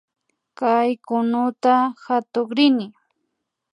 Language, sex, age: Imbabura Highland Quichua, female, 30-39